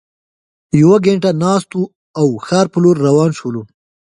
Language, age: Pashto, 19-29